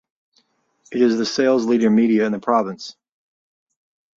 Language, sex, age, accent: English, male, 40-49, United States English